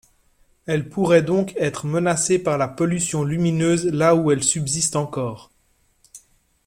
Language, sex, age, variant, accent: French, male, 40-49, Français d'Europe, Français de Suisse